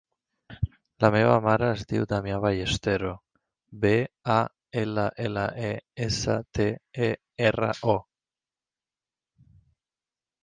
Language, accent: Catalan, central; valencià